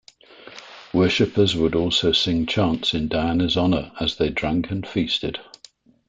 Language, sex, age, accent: English, male, 60-69, England English